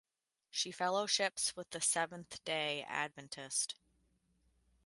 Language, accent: English, United States English